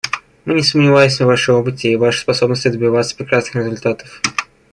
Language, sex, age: Russian, male, 19-29